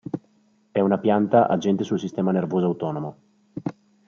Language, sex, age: Italian, male, 30-39